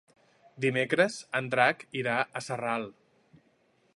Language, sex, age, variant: Catalan, male, 19-29, Central